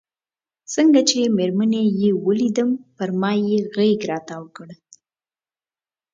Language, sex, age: Pashto, female, 19-29